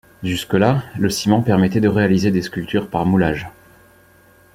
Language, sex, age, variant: French, male, 40-49, Français de métropole